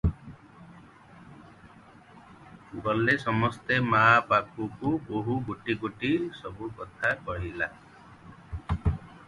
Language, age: Odia, 50-59